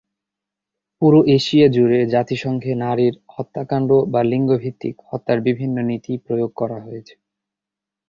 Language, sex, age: Bengali, male, 19-29